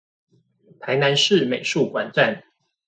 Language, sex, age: Chinese, male, 30-39